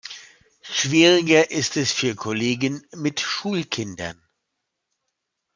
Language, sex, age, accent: German, male, 50-59, Deutschland Deutsch